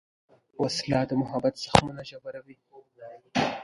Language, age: Pashto, under 19